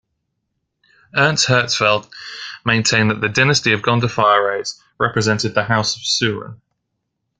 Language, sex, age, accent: English, male, 19-29, England English